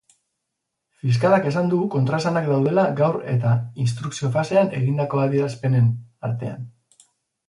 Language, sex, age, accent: Basque, male, 40-49, Mendebalekoa (Araba, Bizkaia, Gipuzkoako mendebaleko herri batzuk)